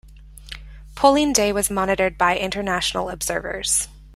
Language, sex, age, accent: English, female, 30-39, United States English